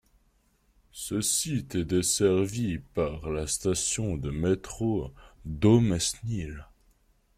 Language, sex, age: French, male, 19-29